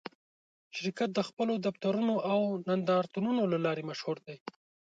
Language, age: Pashto, 19-29